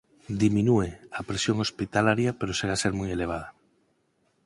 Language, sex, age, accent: Galician, male, 40-49, Normativo (estándar)